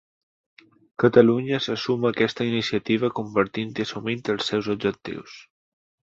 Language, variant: Catalan, Balear